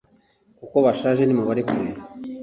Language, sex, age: Kinyarwanda, male, 40-49